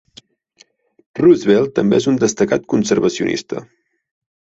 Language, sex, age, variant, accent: Catalan, male, 19-29, Central, gironí; Garrotxi